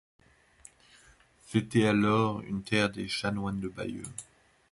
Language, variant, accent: French, Français d'Europe, Français d’Allemagne